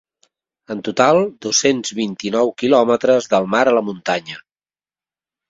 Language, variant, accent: Catalan, Central, Català central